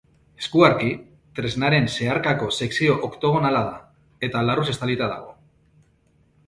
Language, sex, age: Basque, male, 40-49